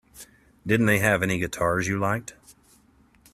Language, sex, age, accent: English, male, 30-39, United States English